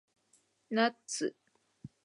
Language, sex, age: Japanese, female, 19-29